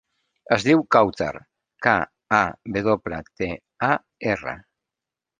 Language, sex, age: Catalan, male, 50-59